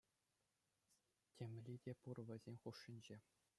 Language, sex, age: Chuvash, male, under 19